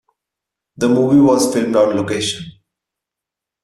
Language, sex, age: English, male, 19-29